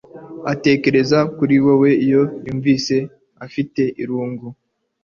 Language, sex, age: Kinyarwanda, male, under 19